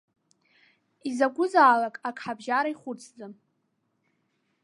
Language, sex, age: Abkhazian, female, under 19